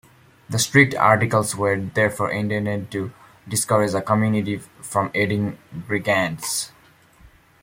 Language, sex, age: English, male, 19-29